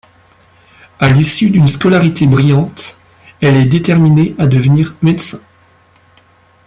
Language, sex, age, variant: French, male, 40-49, Français de métropole